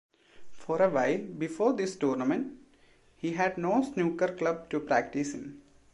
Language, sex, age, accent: English, male, 19-29, India and South Asia (India, Pakistan, Sri Lanka)